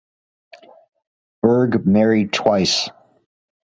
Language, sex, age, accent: English, male, 30-39, United States English